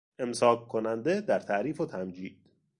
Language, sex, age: Persian, male, 30-39